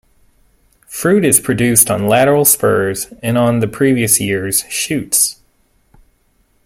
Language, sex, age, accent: English, male, 30-39, United States English